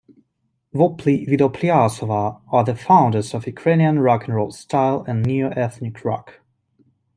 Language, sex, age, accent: English, male, 19-29, England English